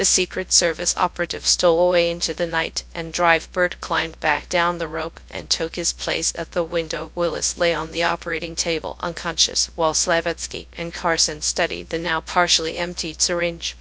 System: TTS, GradTTS